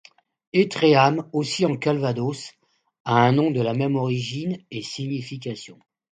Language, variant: French, Français de métropole